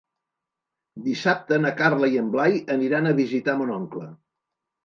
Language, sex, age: Catalan, male, 80-89